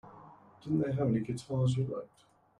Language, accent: English, England English